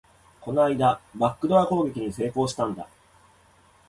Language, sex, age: Japanese, male, 30-39